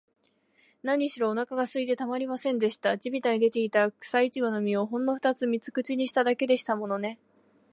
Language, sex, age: Japanese, female, 19-29